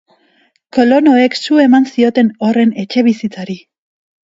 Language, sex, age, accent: Basque, female, 30-39, Mendebalekoa (Araba, Bizkaia, Gipuzkoako mendebaleko herri batzuk)